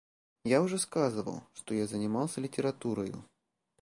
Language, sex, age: Russian, male, 30-39